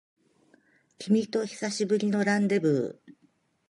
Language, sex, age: Japanese, female, 50-59